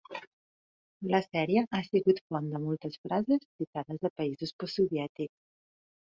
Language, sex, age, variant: Catalan, female, 40-49, Central